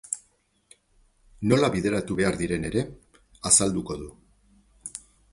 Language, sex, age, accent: Basque, male, 50-59, Mendebalekoa (Araba, Bizkaia, Gipuzkoako mendebaleko herri batzuk)